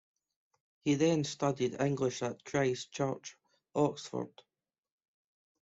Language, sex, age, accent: English, male, 19-29, Scottish English